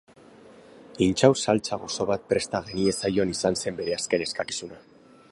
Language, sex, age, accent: Basque, male, 40-49, Mendebalekoa (Araba, Bizkaia, Gipuzkoako mendebaleko herri batzuk)